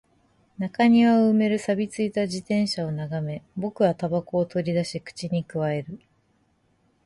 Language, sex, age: Japanese, female, 19-29